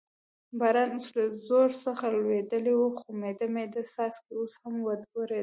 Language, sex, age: Pashto, female, 19-29